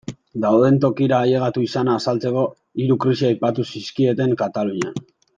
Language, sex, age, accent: Basque, male, 19-29, Mendebalekoa (Araba, Bizkaia, Gipuzkoako mendebaleko herri batzuk)